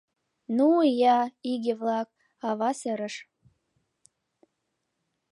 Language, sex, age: Mari, female, under 19